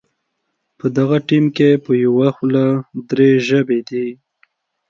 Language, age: Pashto, 19-29